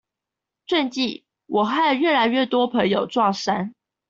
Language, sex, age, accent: Chinese, female, 19-29, 出生地：臺北市